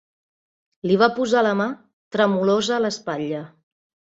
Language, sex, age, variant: Catalan, female, 50-59, Central